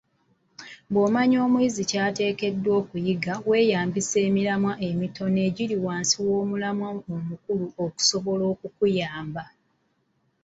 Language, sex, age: Ganda, female, 30-39